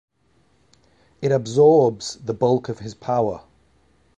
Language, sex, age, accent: English, male, 40-49, England English